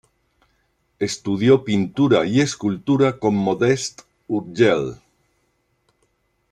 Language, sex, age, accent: Spanish, male, 60-69, España: Centro-Sur peninsular (Madrid, Toledo, Castilla-La Mancha)